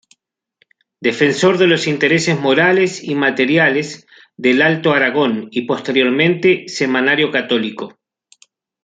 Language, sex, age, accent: Spanish, male, 50-59, Rioplatense: Argentina, Uruguay, este de Bolivia, Paraguay